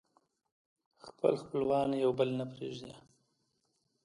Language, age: Pashto, 40-49